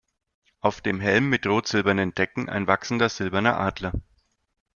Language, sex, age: German, male, 30-39